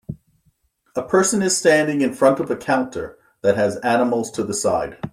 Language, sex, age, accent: English, male, 50-59, United States English